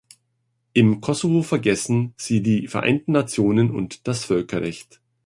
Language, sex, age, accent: German, male, 50-59, Deutschland Deutsch